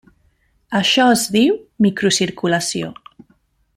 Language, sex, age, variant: Catalan, female, 30-39, Central